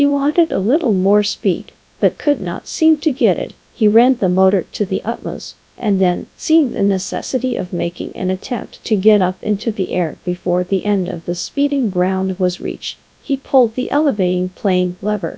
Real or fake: fake